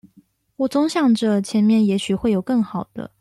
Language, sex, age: Chinese, female, 19-29